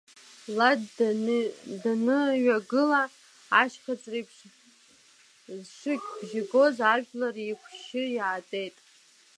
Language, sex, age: Abkhazian, female, 19-29